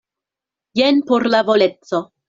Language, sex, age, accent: Esperanto, female, 19-29, Internacia